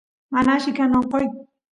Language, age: Santiago del Estero Quichua, 30-39